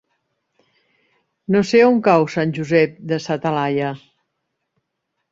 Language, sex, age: Catalan, female, 60-69